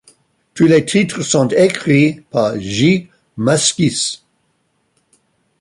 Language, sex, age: French, male, 60-69